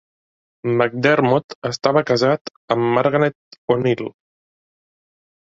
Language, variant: Catalan, Central